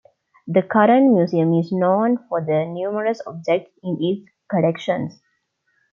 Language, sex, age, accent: English, female, 19-29, India and South Asia (India, Pakistan, Sri Lanka)